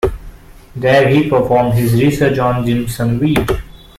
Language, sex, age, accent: English, male, 19-29, India and South Asia (India, Pakistan, Sri Lanka)